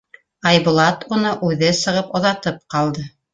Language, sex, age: Bashkir, female, 50-59